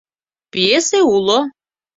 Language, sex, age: Mari, female, 40-49